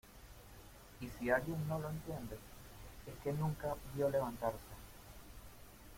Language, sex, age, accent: Spanish, male, 30-39, Caribe: Cuba, Venezuela, Puerto Rico, República Dominicana, Panamá, Colombia caribeña, México caribeño, Costa del golfo de México